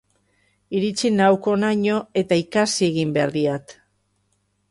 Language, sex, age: Basque, female, 50-59